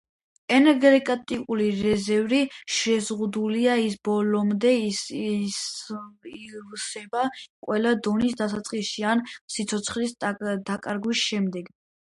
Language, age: Georgian, under 19